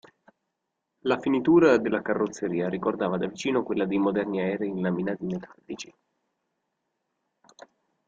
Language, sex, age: Italian, male, 19-29